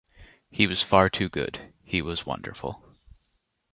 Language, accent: English, United States English